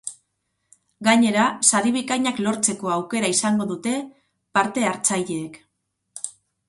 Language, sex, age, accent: Basque, female, 40-49, Mendebalekoa (Araba, Bizkaia, Gipuzkoako mendebaleko herri batzuk)